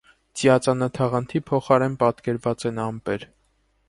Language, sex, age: Armenian, male, 19-29